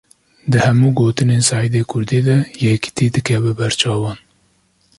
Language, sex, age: Kurdish, male, 30-39